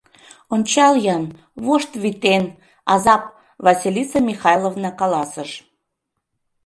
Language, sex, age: Mari, female, 30-39